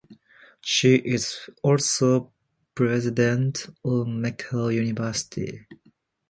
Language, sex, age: English, male, 19-29